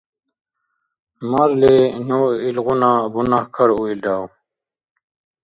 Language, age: Dargwa, 50-59